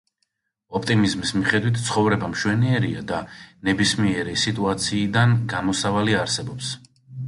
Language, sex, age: Georgian, male, 30-39